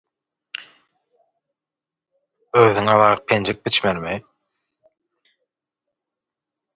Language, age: Turkmen, 19-29